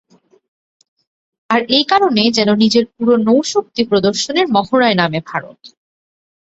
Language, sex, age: Bengali, female, 19-29